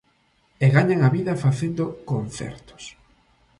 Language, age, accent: Galician, under 19, Normativo (estándar)